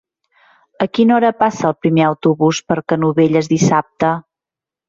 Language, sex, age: Catalan, female, 40-49